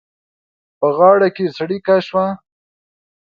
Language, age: Pashto, 19-29